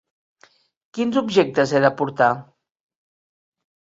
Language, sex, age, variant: Catalan, female, 60-69, Central